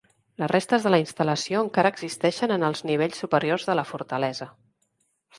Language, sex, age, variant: Catalan, female, 40-49, Central